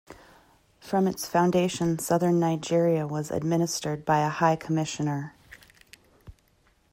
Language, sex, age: English, female, 30-39